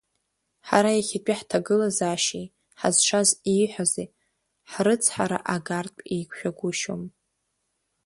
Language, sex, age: Abkhazian, female, under 19